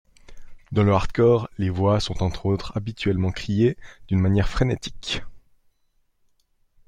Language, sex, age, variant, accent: French, male, 30-39, Français d'Europe, Français de Suisse